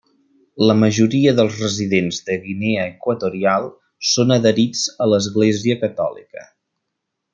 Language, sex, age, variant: Catalan, male, 30-39, Central